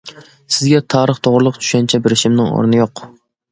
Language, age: Uyghur, 19-29